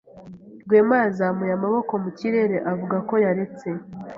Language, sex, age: Kinyarwanda, female, 19-29